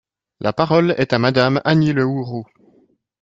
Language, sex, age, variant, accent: French, male, 19-29, Français d'Europe, Français de Suisse